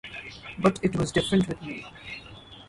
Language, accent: English, India and South Asia (India, Pakistan, Sri Lanka)